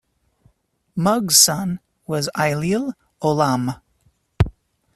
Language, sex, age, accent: English, male, 30-39, United States English